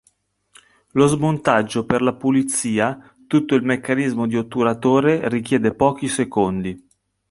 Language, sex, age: Italian, male, 40-49